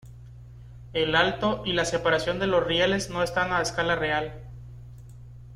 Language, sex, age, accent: Spanish, male, 19-29, México